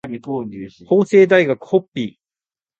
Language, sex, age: Japanese, male, 19-29